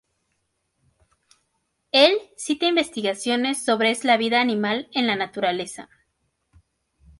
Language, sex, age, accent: Spanish, female, 19-29, México